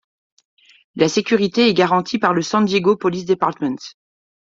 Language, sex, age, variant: French, female, 40-49, Français de métropole